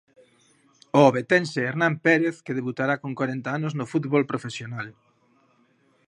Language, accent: Galician, Normativo (estándar)